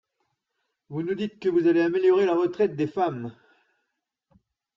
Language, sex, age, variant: French, male, 30-39, Français de métropole